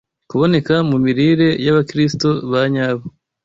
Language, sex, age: Kinyarwanda, male, 19-29